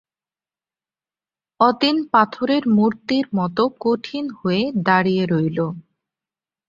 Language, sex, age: Bengali, female, 19-29